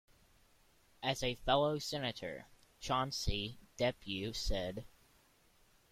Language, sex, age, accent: English, male, under 19, United States English